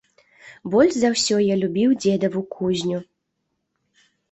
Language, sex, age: Belarusian, female, 19-29